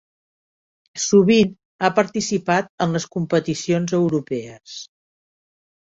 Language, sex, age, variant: Catalan, female, 60-69, Central